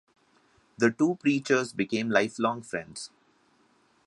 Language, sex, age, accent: English, male, 19-29, India and South Asia (India, Pakistan, Sri Lanka)